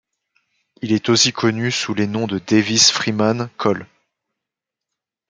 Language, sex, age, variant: French, male, 19-29, Français de métropole